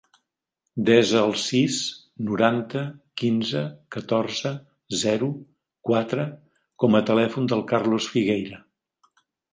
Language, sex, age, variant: Catalan, male, 60-69, Nord-Occidental